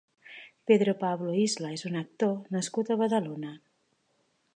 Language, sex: Catalan, female